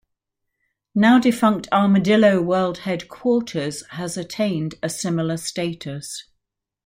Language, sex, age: English, female, 60-69